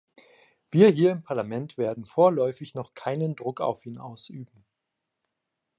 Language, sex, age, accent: German, male, 19-29, Deutschland Deutsch